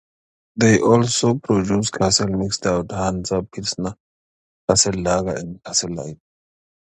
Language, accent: English, Southern African (South Africa, Zimbabwe, Namibia)